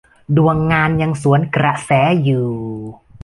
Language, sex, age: Thai, male, 19-29